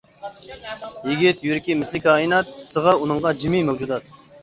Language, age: Uyghur, 30-39